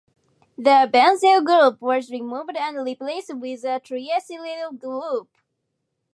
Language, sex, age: English, female, 19-29